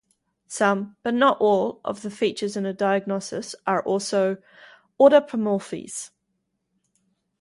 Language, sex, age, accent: English, female, 19-29, New Zealand English